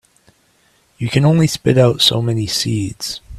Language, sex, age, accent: English, male, 40-49, United States English